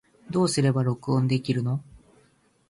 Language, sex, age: Japanese, male, 19-29